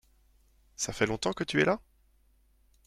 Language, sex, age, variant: French, male, 30-39, Français de métropole